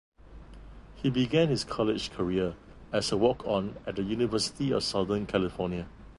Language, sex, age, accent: English, male, 50-59, Singaporean English